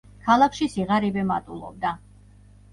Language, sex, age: Georgian, female, 40-49